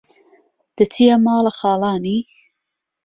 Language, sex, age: Central Kurdish, female, 30-39